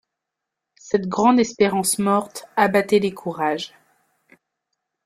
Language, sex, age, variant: French, female, 30-39, Français de métropole